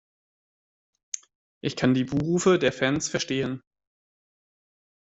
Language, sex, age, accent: German, male, 19-29, Deutschland Deutsch